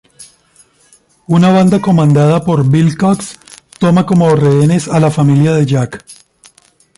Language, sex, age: Spanish, male, 50-59